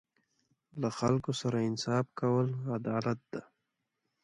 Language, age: Pashto, 19-29